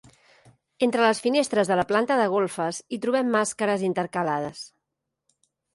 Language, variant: Catalan, Central